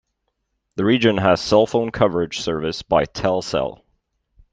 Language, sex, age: English, male, 30-39